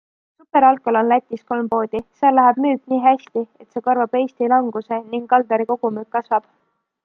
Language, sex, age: Estonian, female, 19-29